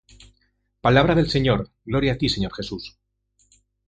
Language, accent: Spanish, España: Centro-Sur peninsular (Madrid, Toledo, Castilla-La Mancha)